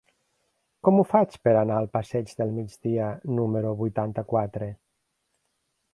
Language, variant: Catalan, Nord-Occidental